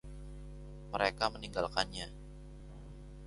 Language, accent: Indonesian, Indonesia